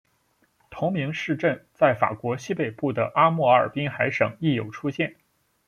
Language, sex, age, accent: Chinese, male, 19-29, 出生地：山东省